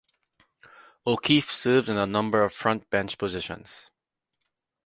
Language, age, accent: English, 30-39, West Indies and Bermuda (Bahamas, Bermuda, Jamaica, Trinidad)